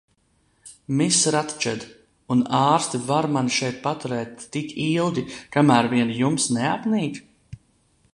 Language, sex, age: Latvian, male, 30-39